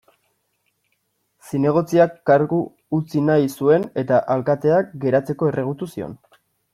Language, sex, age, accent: Basque, male, 19-29, Erdialdekoa edo Nafarra (Gipuzkoa, Nafarroa)